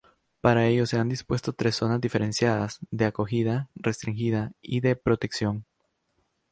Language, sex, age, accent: Spanish, male, 19-29, América central